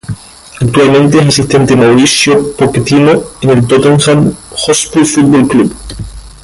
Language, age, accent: Spanish, 19-29, España: Islas Canarias